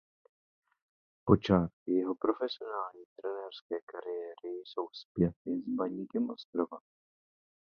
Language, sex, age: Czech, male, 30-39